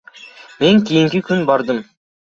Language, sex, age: Kyrgyz, male, under 19